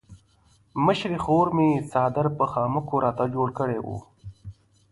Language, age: Pashto, 19-29